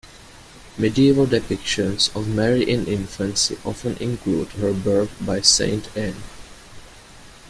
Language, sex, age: English, male, under 19